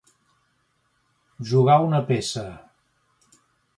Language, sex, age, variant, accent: Catalan, male, 60-69, Central, central